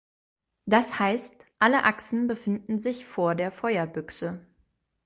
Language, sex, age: German, female, 19-29